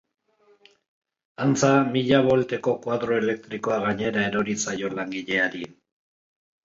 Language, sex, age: Basque, male, 60-69